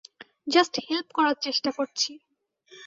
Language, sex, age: Bengali, female, 19-29